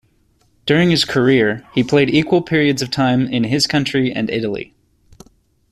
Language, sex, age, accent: English, male, 19-29, United States English